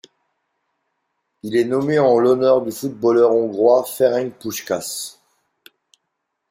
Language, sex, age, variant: French, male, 40-49, Français de métropole